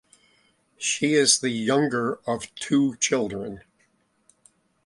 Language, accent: English, United States English